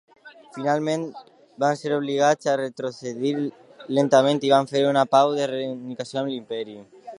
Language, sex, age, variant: Catalan, male, under 19, Alacantí